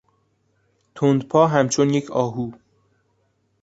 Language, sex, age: Persian, male, 19-29